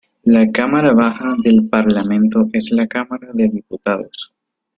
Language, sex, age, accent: Spanish, male, under 19, Caribe: Cuba, Venezuela, Puerto Rico, República Dominicana, Panamá, Colombia caribeña, México caribeño, Costa del golfo de México